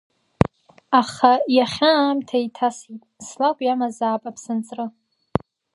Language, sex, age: Abkhazian, female, 19-29